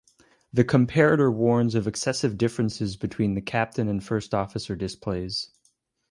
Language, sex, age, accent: English, male, 19-29, United States English